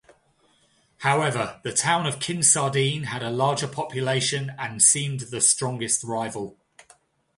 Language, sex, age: English, male, 40-49